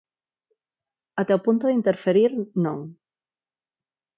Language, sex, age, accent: Galician, female, 30-39, Neofalante